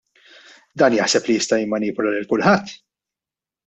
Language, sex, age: Maltese, male, 40-49